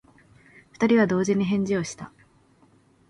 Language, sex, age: Japanese, female, 19-29